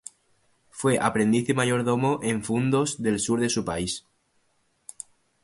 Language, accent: Spanish, España: Centro-Sur peninsular (Madrid, Toledo, Castilla-La Mancha)